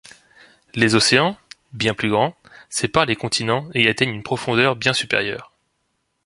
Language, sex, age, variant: French, male, 19-29, Français de métropole